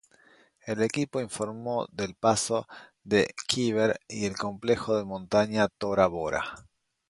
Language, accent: Spanish, Rioplatense: Argentina, Uruguay, este de Bolivia, Paraguay